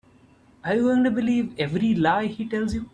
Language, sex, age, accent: English, male, 19-29, India and South Asia (India, Pakistan, Sri Lanka)